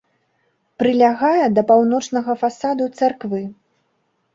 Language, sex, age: Belarusian, female, 30-39